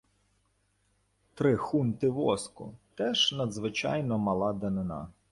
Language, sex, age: Ukrainian, male, 40-49